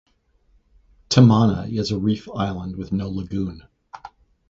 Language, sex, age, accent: English, male, 50-59, Canadian English